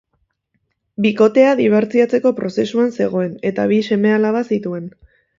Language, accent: Basque, Erdialdekoa edo Nafarra (Gipuzkoa, Nafarroa)